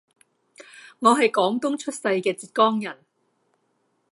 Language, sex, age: Cantonese, female, 60-69